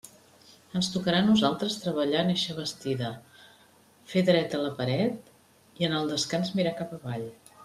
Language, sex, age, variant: Catalan, female, 50-59, Central